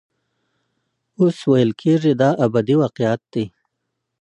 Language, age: Pashto, 40-49